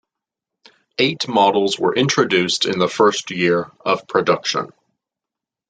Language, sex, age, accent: English, male, 50-59, United States English